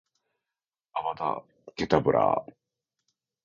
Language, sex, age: Japanese, male, 40-49